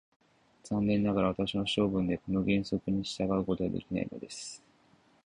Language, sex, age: Japanese, male, 19-29